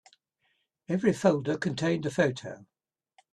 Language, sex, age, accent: English, male, 70-79, England English